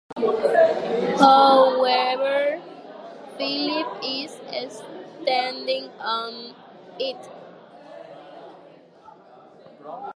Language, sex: English, female